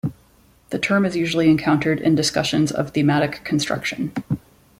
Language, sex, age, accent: English, female, 40-49, United States English